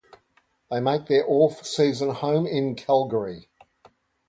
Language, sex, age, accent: English, male, 60-69, Australian English